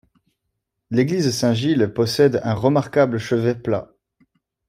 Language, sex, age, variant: French, male, 30-39, Français de métropole